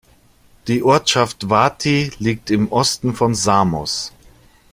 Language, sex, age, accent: German, male, 40-49, Deutschland Deutsch